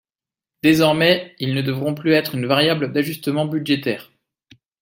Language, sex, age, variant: French, male, 30-39, Français de métropole